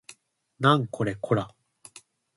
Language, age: Japanese, 19-29